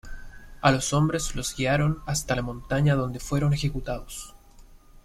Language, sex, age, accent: Spanish, male, 19-29, Chileno: Chile, Cuyo